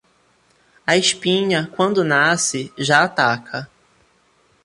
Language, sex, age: Portuguese, male, 30-39